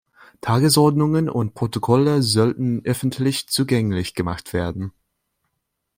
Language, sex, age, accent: German, male, 19-29, Deutschland Deutsch